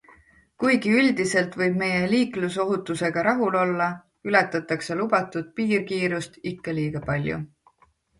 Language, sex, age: Estonian, female, 30-39